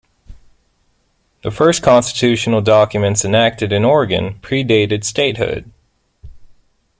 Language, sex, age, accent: English, male, 30-39, United States English